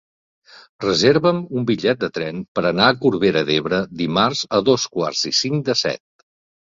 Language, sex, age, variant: Catalan, male, 50-59, Nord-Occidental